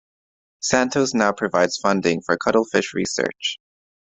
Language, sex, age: English, male, 19-29